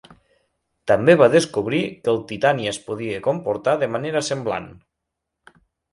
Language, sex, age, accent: Catalan, male, 19-29, central; nord-occidental